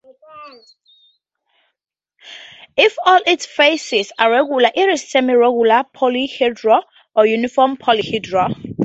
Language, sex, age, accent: English, female, 19-29, Southern African (South Africa, Zimbabwe, Namibia)